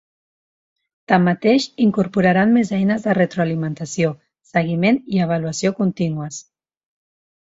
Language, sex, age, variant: Catalan, female, 30-39, Central